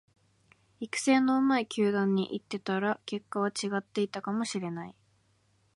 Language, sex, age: Japanese, female, 19-29